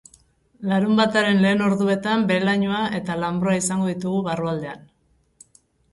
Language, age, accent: Basque, 40-49, Erdialdekoa edo Nafarra (Gipuzkoa, Nafarroa)